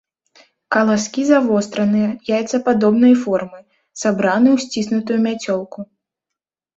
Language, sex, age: Belarusian, female, under 19